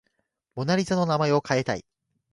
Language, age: Japanese, 19-29